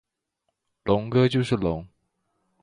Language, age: Chinese, 19-29